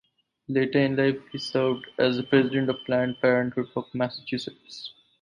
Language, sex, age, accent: English, male, 19-29, India and South Asia (India, Pakistan, Sri Lanka)